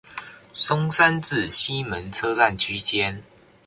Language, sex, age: Chinese, male, under 19